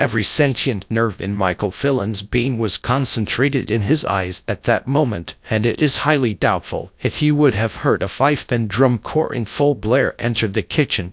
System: TTS, GradTTS